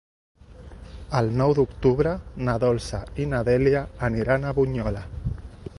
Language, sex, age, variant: Catalan, male, 40-49, Central